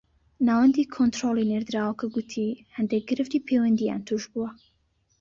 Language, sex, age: Central Kurdish, female, 19-29